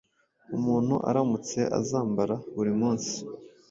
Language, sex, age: Kinyarwanda, male, 19-29